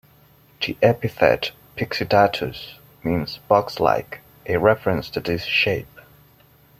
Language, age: English, 19-29